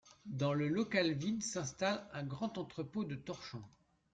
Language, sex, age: French, male, 40-49